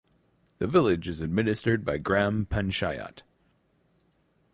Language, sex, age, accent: English, male, 19-29, United States English